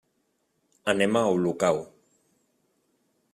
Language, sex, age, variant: Catalan, male, 19-29, Central